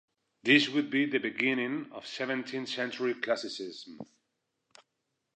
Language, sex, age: English, male, 40-49